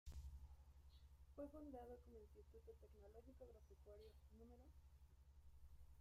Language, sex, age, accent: Spanish, female, 19-29, México